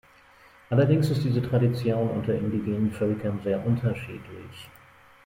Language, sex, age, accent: German, male, 40-49, Deutschland Deutsch